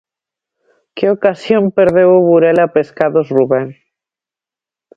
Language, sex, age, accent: Galician, female, 30-39, Normativo (estándar)